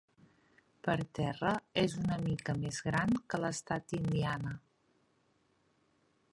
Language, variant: Catalan, Central